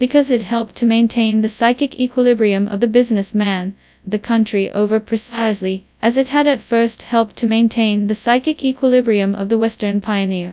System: TTS, FastPitch